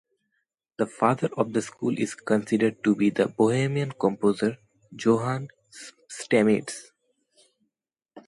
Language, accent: English, United States English